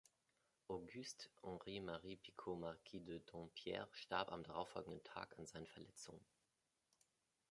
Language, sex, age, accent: German, male, 30-39, Deutschland Deutsch